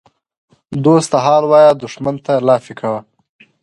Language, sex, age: Pashto, female, 19-29